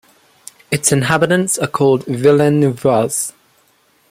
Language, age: English, under 19